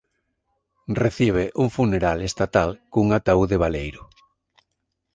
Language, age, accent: Galician, 40-49, Normativo (estándar)